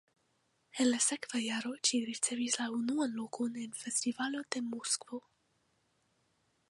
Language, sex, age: Esperanto, female, under 19